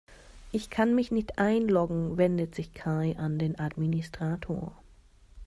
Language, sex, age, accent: German, female, 19-29, Deutschland Deutsch